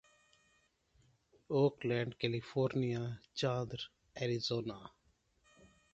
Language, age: Urdu, 40-49